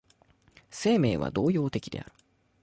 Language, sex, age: Japanese, male, 19-29